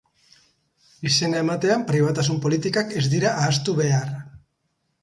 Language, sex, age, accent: Basque, male, 50-59, Mendebalekoa (Araba, Bizkaia, Gipuzkoako mendebaleko herri batzuk)